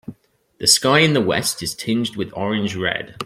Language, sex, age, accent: English, male, 30-39, England English